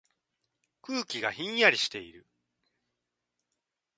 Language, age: Japanese, 30-39